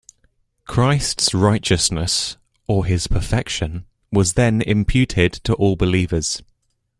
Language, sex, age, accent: English, male, under 19, England English